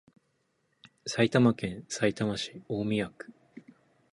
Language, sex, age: Japanese, male, 19-29